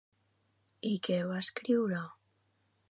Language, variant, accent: Catalan, Central, central